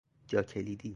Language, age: Persian, 19-29